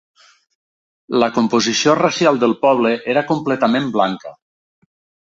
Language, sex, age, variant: Catalan, male, 50-59, Nord-Occidental